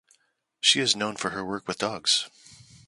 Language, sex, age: English, male, 40-49